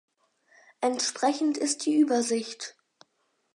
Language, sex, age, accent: German, male, under 19, Deutschland Deutsch